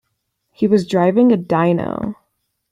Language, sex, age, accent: English, female, under 19, United States English